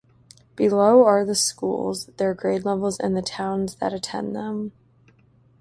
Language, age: English, 19-29